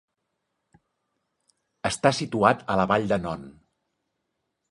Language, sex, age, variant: Catalan, male, 40-49, Central